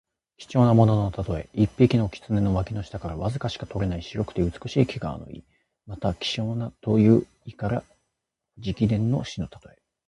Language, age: Japanese, 30-39